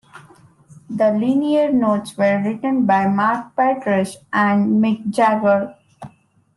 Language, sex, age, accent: English, female, 19-29, India and South Asia (India, Pakistan, Sri Lanka)